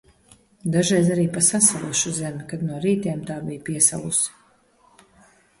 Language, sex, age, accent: Latvian, female, 40-49, bez akcenta